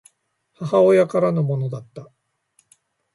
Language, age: Japanese, 50-59